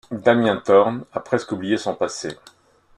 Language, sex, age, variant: French, male, 50-59, Français de métropole